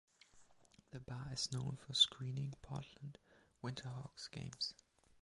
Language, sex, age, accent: English, male, 19-29, United States English